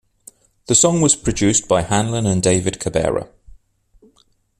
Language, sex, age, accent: English, male, 30-39, England English